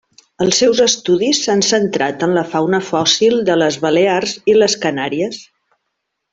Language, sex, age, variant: Catalan, female, 50-59, Central